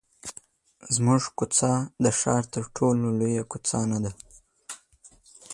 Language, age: Pashto, under 19